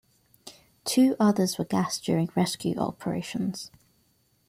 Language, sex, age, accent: English, female, 19-29, England English